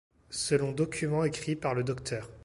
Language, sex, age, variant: French, male, 19-29, Français de métropole